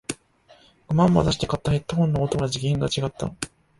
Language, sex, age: Japanese, male, 19-29